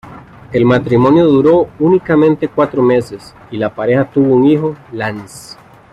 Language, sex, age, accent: Spanish, male, 30-39, América central